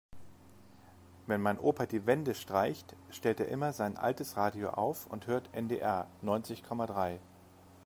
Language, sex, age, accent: German, male, 50-59, Deutschland Deutsch